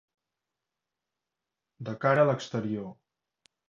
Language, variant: Catalan, Nord-Occidental